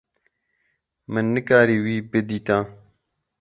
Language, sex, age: Kurdish, male, 19-29